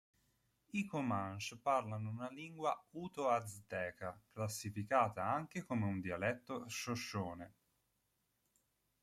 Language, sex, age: Italian, male, 19-29